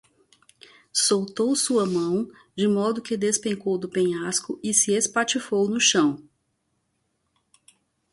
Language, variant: Portuguese, Portuguese (Brasil)